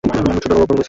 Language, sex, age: Bengali, male, 19-29